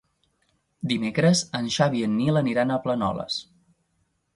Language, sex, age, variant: Catalan, male, 19-29, Central